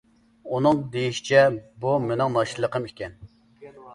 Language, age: Uyghur, 19-29